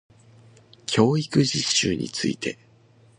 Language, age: Japanese, 19-29